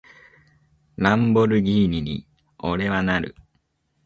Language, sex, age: Japanese, male, under 19